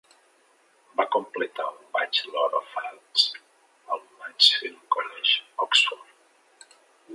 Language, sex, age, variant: Catalan, male, 50-59, Central